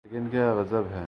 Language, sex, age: Urdu, male, 19-29